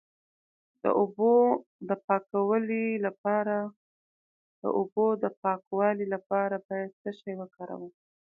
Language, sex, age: Pashto, female, 19-29